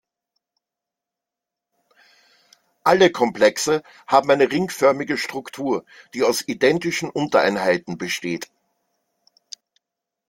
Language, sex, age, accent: German, male, 40-49, Österreichisches Deutsch